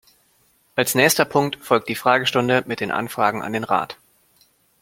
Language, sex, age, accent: German, male, 30-39, Deutschland Deutsch